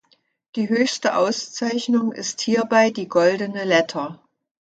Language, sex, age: German, female, 60-69